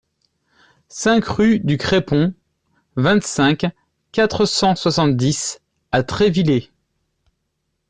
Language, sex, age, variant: French, male, 30-39, Français de métropole